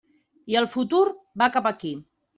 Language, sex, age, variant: Catalan, female, 40-49, Central